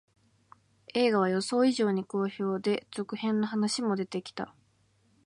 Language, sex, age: Japanese, female, 19-29